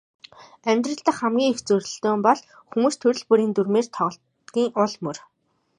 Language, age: Mongolian, 19-29